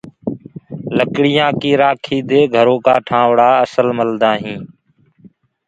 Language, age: Gurgula, 30-39